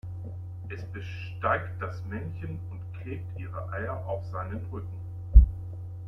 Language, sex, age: German, male, 50-59